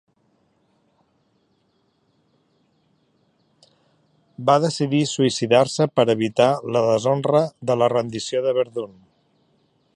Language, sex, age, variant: Catalan, male, 50-59, Central